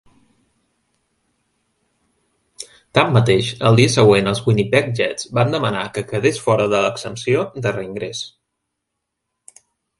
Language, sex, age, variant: Catalan, male, 30-39, Central